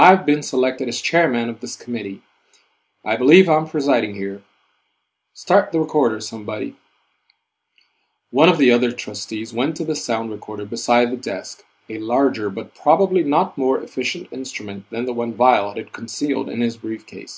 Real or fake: real